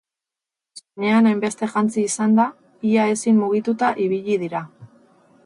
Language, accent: Basque, Erdialdekoa edo Nafarra (Gipuzkoa, Nafarroa)